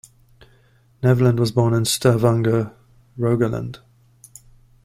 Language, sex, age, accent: English, male, 30-39, Southern African (South Africa, Zimbabwe, Namibia)